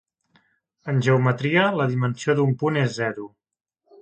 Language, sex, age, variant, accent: Catalan, male, 30-39, Central, central